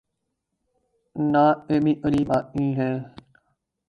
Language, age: Urdu, 19-29